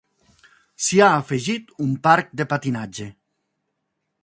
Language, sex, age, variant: Catalan, male, 40-49, Nord-Occidental